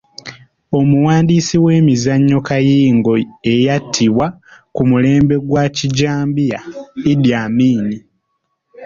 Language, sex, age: Ganda, male, under 19